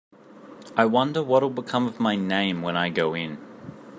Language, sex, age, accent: English, male, 19-29, Australian English